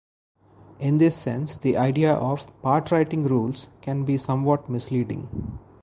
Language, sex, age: English, male, 40-49